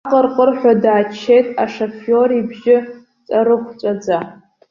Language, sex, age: Abkhazian, female, under 19